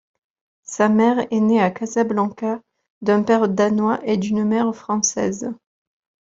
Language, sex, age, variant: French, female, 30-39, Français de métropole